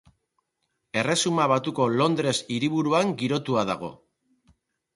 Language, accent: Basque, Erdialdekoa edo Nafarra (Gipuzkoa, Nafarroa)